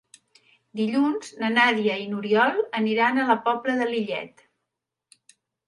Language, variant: Catalan, Central